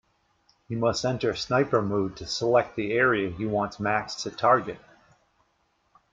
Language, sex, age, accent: English, male, 40-49, United States English